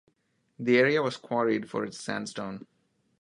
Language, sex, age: English, male, 19-29